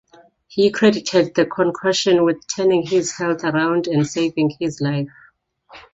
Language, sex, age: English, female, 40-49